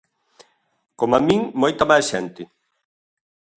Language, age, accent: Galician, 60-69, Oriental (común en zona oriental)